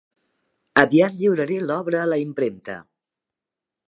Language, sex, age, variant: Catalan, female, 50-59, Central